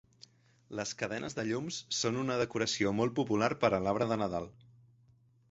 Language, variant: Catalan, Central